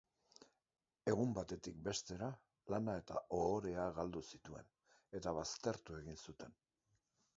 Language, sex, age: Basque, male, 60-69